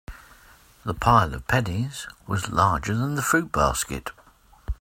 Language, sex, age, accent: English, male, 50-59, England English